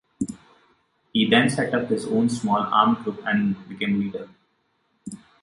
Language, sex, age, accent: English, male, 19-29, India and South Asia (India, Pakistan, Sri Lanka)